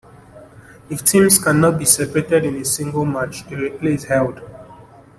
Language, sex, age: English, male, 19-29